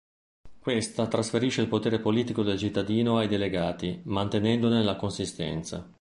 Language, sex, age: Italian, male, 50-59